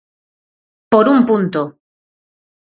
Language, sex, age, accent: Galician, female, 40-49, Normativo (estándar)